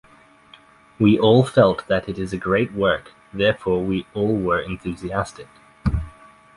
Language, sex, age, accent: English, male, 19-29, Australian English